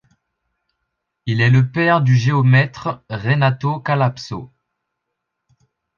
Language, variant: French, Français de métropole